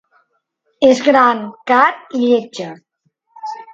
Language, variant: Catalan, Central